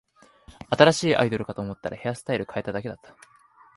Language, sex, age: Japanese, male, 19-29